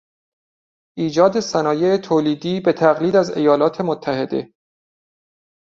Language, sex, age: Persian, male, 40-49